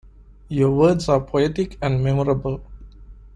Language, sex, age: English, male, 30-39